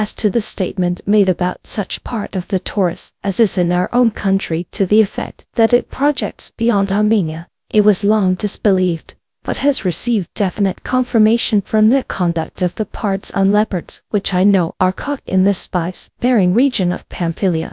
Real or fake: fake